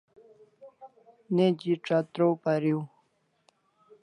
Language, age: Kalasha, 19-29